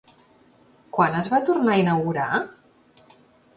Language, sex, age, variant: Catalan, female, 40-49, Central